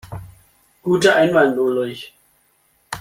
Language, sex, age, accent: German, male, 19-29, Deutschland Deutsch